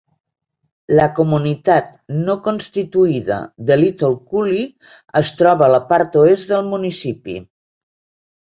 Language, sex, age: Catalan, female, 60-69